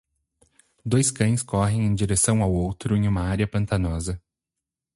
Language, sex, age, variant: Portuguese, male, 30-39, Portuguese (Brasil)